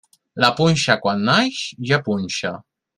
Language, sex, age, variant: Catalan, male, 19-29, Central